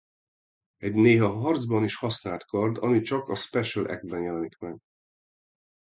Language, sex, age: Hungarian, male, 40-49